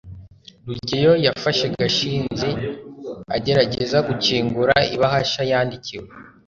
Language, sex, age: Kinyarwanda, male, under 19